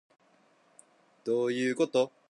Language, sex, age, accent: Japanese, male, 19-29, 関西弁